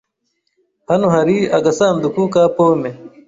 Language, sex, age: Kinyarwanda, male, 19-29